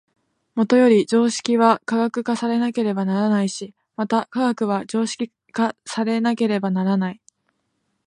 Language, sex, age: Japanese, female, 19-29